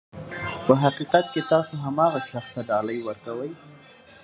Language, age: Pashto, 19-29